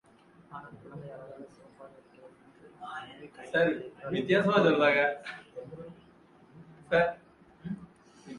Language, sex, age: Tamil, male, 19-29